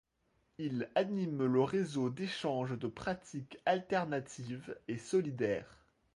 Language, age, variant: French, 19-29, Français de métropole